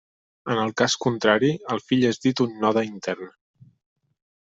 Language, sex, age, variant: Catalan, male, 19-29, Central